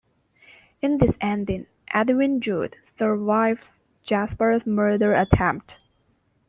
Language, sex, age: English, female, 19-29